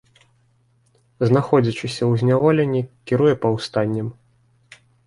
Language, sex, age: Belarusian, male, 30-39